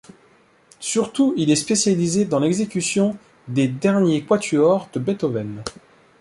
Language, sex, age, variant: French, male, 40-49, Français de métropole